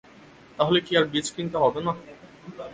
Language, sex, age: Bengali, male, 19-29